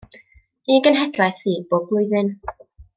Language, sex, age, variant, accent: Welsh, female, 19-29, North-Eastern Welsh, Y Deyrnas Unedig Cymraeg